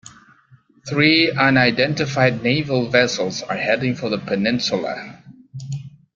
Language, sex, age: English, male, 40-49